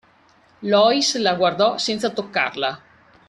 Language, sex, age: Italian, female, 50-59